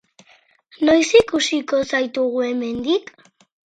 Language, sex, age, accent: Basque, female, under 19, Erdialdekoa edo Nafarra (Gipuzkoa, Nafarroa)